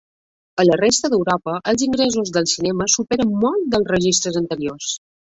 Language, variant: Catalan, Balear